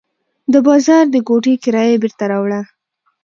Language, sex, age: Pashto, female, 19-29